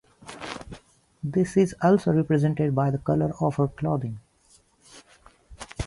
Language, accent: English, India and South Asia (India, Pakistan, Sri Lanka)